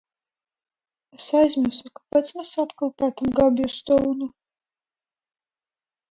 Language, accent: Latvian, Krievu